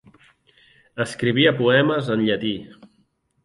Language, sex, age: Catalan, male, 40-49